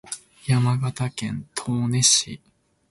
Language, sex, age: Japanese, male, 19-29